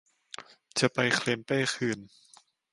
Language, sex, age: Thai, male, under 19